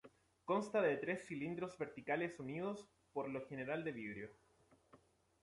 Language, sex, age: Spanish, male, 19-29